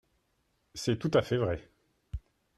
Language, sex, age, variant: French, male, 40-49, Français de métropole